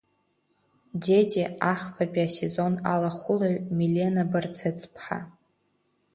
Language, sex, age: Abkhazian, female, under 19